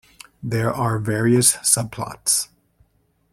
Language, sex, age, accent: English, male, 30-39, United States English